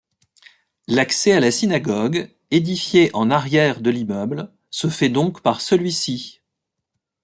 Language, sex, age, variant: French, male, 50-59, Français de métropole